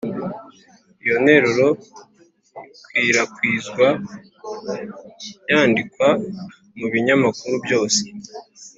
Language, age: Kinyarwanda, 19-29